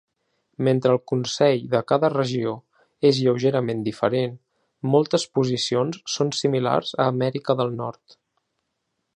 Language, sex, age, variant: Catalan, male, 19-29, Central